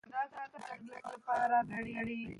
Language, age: Pashto, 19-29